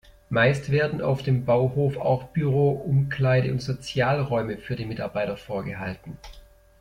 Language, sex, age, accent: German, male, 30-39, Deutschland Deutsch